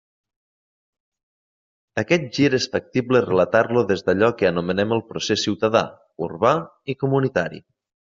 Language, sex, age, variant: Catalan, male, 19-29, Nord-Occidental